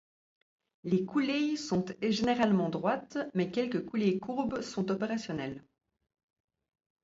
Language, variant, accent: French, Français d'Europe, Français de Suisse